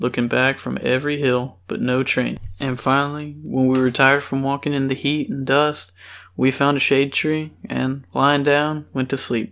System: none